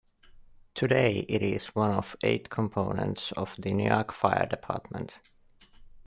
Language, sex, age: English, male, 19-29